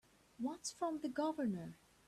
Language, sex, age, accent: English, female, 19-29, England English